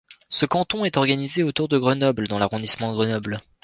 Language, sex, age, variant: French, male, 19-29, Français de métropole